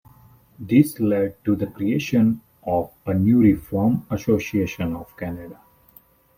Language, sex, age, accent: English, male, 30-39, India and South Asia (India, Pakistan, Sri Lanka)